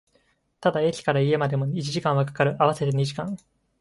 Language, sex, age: Japanese, male, 19-29